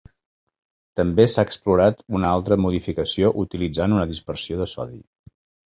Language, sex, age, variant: Catalan, male, 50-59, Central